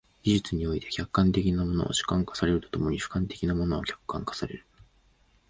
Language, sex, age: Japanese, male, 19-29